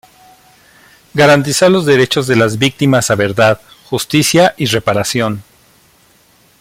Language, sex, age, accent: Spanish, male, 40-49, México